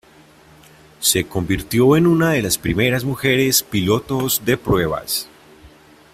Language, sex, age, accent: Spanish, male, 19-29, Andino-Pacífico: Colombia, Perú, Ecuador, oeste de Bolivia y Venezuela andina